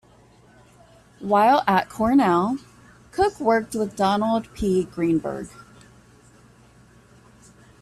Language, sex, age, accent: English, female, 40-49, United States English